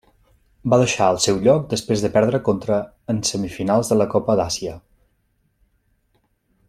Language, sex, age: Catalan, male, 40-49